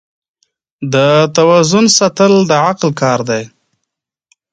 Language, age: Pashto, 19-29